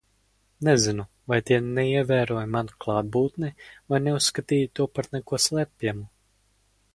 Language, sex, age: Latvian, male, under 19